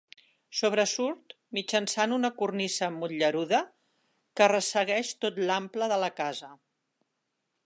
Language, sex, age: Catalan, female, 60-69